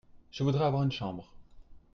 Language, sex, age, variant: French, male, 30-39, Français de métropole